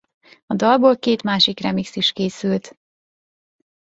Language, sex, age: Hungarian, female, 19-29